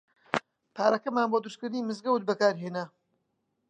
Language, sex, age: Central Kurdish, male, 19-29